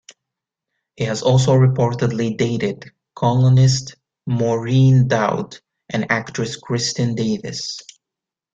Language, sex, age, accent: English, male, 19-29, United States English